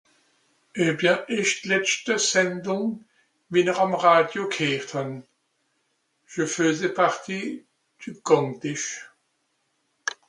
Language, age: Swiss German, 60-69